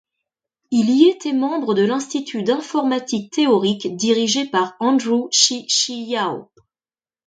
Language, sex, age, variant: French, female, 50-59, Français de métropole